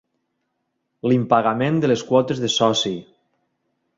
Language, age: Catalan, 40-49